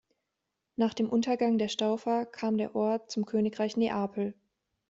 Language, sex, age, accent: German, female, 19-29, Deutschland Deutsch